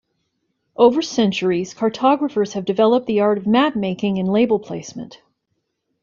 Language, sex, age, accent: English, female, 50-59, United States English